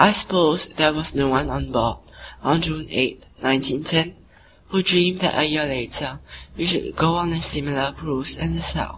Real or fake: real